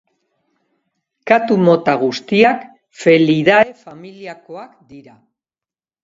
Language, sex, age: Basque, female, 60-69